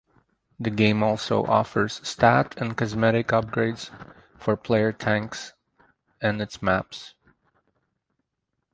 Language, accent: English, United States English